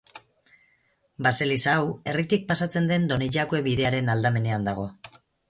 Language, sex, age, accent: Basque, female, 40-49, Mendebalekoa (Araba, Bizkaia, Gipuzkoako mendebaleko herri batzuk)